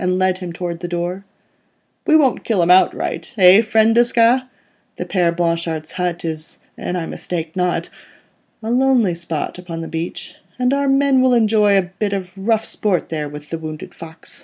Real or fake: real